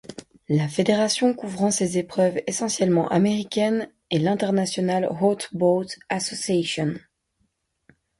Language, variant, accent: French, Français d'Europe, Français de Suisse